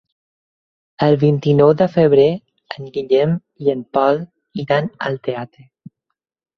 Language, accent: Catalan, valencià